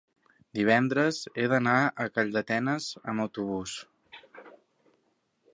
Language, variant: Catalan, Central